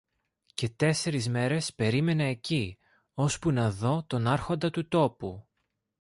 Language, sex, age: Greek, male, 19-29